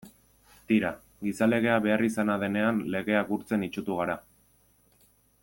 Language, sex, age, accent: Basque, male, 19-29, Erdialdekoa edo Nafarra (Gipuzkoa, Nafarroa)